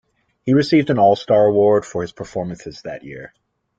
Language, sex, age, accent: English, male, 19-29, United States English